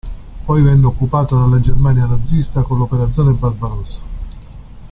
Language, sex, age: Italian, male, 60-69